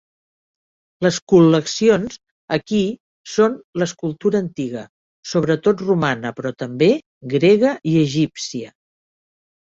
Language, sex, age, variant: Catalan, female, 60-69, Central